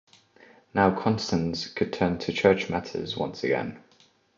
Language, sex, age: English, male, 19-29